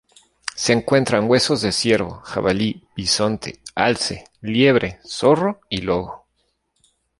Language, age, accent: Spanish, 30-39, México